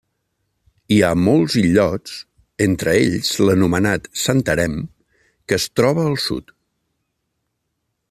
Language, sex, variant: Catalan, male, Central